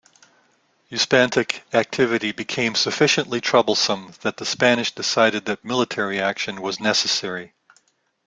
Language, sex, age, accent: English, male, 60-69, United States English